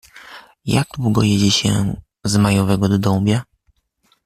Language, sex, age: Polish, male, 30-39